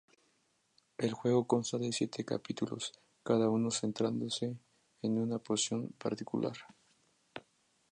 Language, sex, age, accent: Spanish, male, 19-29, México